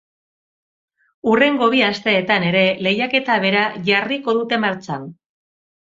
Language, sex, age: Basque, female, 40-49